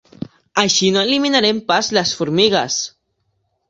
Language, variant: Catalan, Central